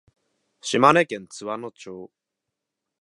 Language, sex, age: Japanese, male, 19-29